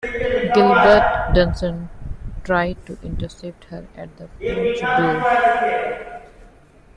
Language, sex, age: English, female, 19-29